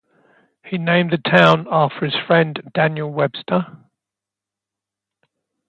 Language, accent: English, England English